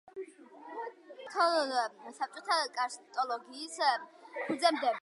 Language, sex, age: Georgian, female, under 19